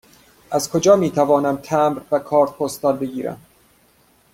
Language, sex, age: Persian, male, 30-39